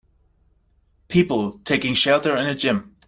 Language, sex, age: English, male, 19-29